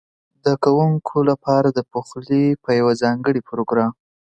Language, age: Pashto, under 19